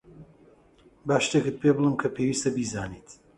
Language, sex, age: Central Kurdish, male, 30-39